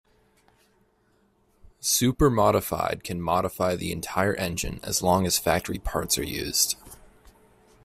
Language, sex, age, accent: English, male, 19-29, United States English